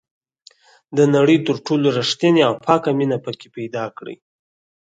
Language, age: Pashto, 19-29